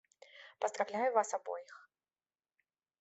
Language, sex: Russian, female